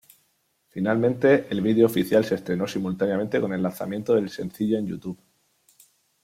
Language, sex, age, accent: Spanish, male, 19-29, España: Sur peninsular (Andalucia, Extremadura, Murcia)